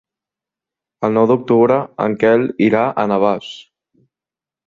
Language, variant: Catalan, Central